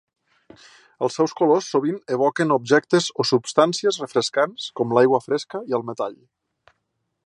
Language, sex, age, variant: Catalan, male, 30-39, Septentrional